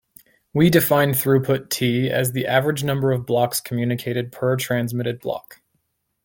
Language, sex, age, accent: English, male, 19-29, United States English